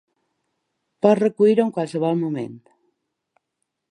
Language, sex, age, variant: Catalan, female, 40-49, Balear